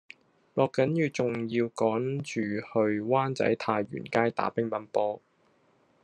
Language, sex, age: Cantonese, male, 30-39